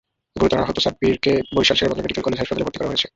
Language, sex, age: Bengali, male, 19-29